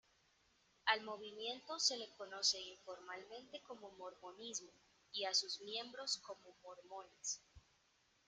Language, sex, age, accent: Spanish, female, 30-39, Caribe: Cuba, Venezuela, Puerto Rico, República Dominicana, Panamá, Colombia caribeña, México caribeño, Costa del golfo de México